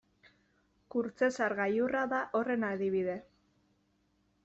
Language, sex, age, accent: Basque, female, 19-29, Mendebalekoa (Araba, Bizkaia, Gipuzkoako mendebaleko herri batzuk)